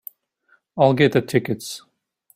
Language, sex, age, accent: English, male, 19-29, United States English